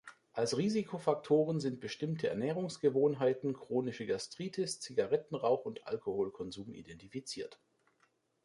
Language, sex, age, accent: German, male, 30-39, Deutschland Deutsch